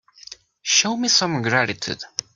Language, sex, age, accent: English, male, 30-39, United States English